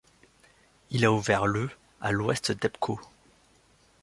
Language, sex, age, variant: French, male, 19-29, Français de métropole